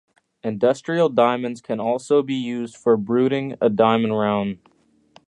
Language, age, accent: English, under 19, United States English